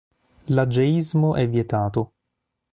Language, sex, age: Italian, male, 40-49